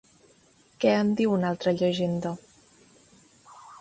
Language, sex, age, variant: Catalan, female, 19-29, Central